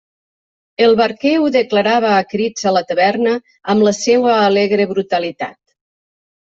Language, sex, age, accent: Catalan, female, 50-59, valencià